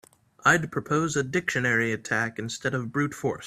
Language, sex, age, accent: English, male, 19-29, United States English